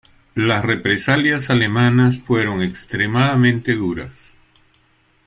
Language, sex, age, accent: Spanish, male, 60-69, Andino-Pacífico: Colombia, Perú, Ecuador, oeste de Bolivia y Venezuela andina